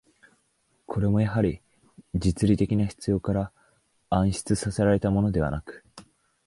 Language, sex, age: Japanese, male, 19-29